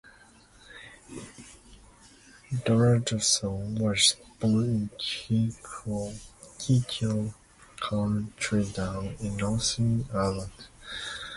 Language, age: English, 19-29